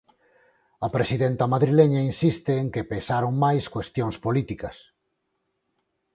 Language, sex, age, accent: Galician, male, 40-49, Normativo (estándar); Neofalante